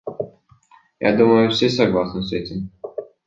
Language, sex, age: Russian, male, 19-29